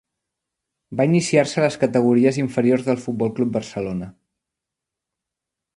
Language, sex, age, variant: Catalan, male, 30-39, Central